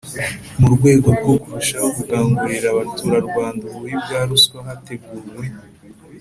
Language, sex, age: Kinyarwanda, male, 19-29